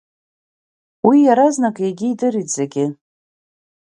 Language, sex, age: Abkhazian, female, 30-39